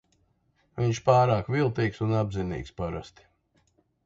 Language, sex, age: Latvian, male, 50-59